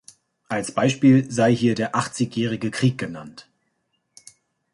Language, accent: German, Deutschland Deutsch